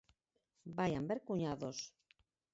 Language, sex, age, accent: Galician, female, 40-49, Central (gheada)